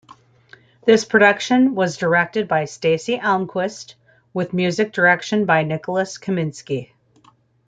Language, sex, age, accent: English, female, 40-49, United States English